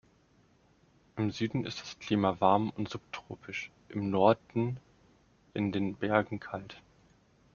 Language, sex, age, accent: German, male, 19-29, Deutschland Deutsch